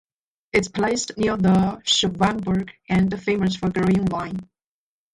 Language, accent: English, Hong Kong English